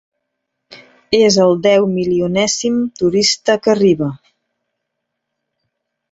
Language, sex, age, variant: Catalan, female, 40-49, Central